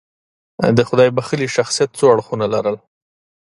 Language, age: Pashto, 30-39